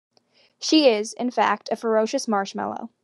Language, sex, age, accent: English, female, under 19, United States English